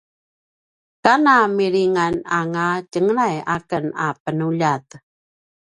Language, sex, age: Paiwan, female, 50-59